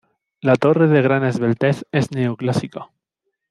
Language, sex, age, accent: Spanish, male, 30-39, España: Sur peninsular (Andalucia, Extremadura, Murcia)